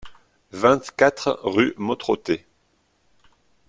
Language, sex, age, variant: French, male, 30-39, Français de métropole